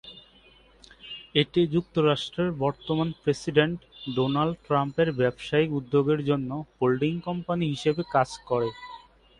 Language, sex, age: Bengali, male, 19-29